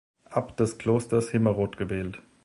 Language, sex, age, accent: German, male, 19-29, Deutschland Deutsch